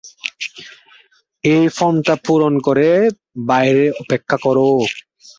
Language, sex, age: Bengali, male, 19-29